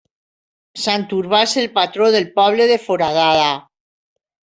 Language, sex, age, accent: Catalan, female, 60-69, valencià